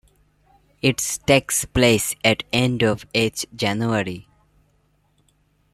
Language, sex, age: English, male, 19-29